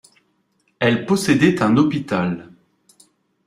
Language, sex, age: French, male, 40-49